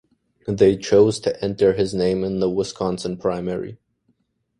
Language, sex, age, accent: English, male, 19-29, Canadian English